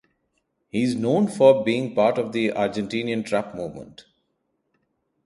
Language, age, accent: English, 30-39, India and South Asia (India, Pakistan, Sri Lanka)